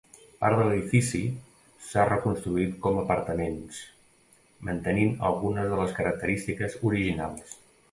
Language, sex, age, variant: Catalan, male, 40-49, Nord-Occidental